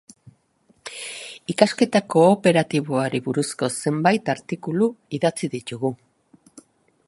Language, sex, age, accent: Basque, female, 60-69, Erdialdekoa edo Nafarra (Gipuzkoa, Nafarroa)